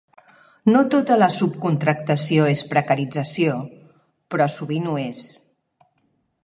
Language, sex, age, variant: Catalan, female, 50-59, Central